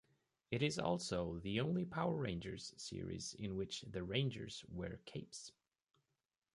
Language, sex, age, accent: English, male, 30-39, United States English